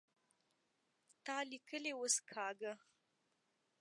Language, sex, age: Pashto, female, 19-29